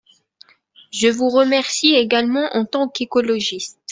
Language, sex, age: French, female, 19-29